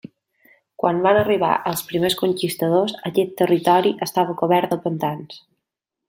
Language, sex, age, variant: Catalan, female, 19-29, Balear